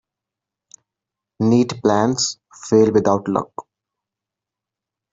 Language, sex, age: English, male, 19-29